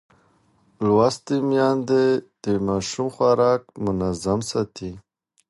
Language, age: Pashto, 19-29